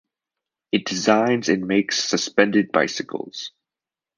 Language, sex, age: English, male, under 19